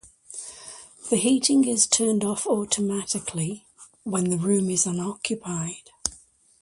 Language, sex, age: English, female, 60-69